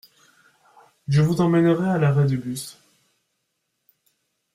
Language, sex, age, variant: French, male, 19-29, Français de métropole